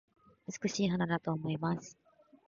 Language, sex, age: Japanese, female, 19-29